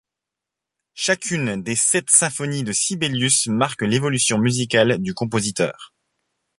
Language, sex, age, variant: French, male, 30-39, Français de métropole